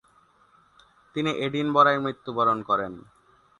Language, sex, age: Bengali, male, 19-29